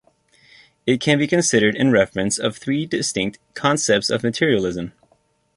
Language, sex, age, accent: English, male, 30-39, United States English